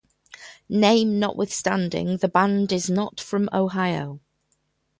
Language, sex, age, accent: English, female, 50-59, England English